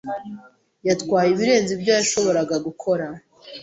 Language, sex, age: Kinyarwanda, female, 19-29